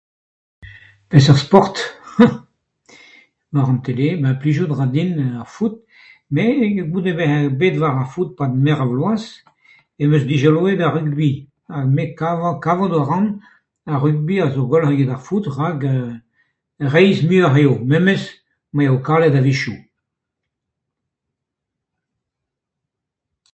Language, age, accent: Breton, 70-79, Leoneg